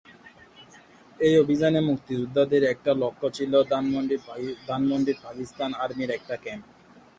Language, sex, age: Bengali, male, 19-29